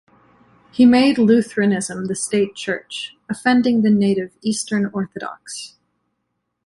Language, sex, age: English, female, 19-29